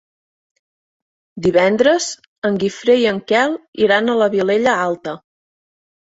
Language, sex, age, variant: Catalan, female, 30-39, Central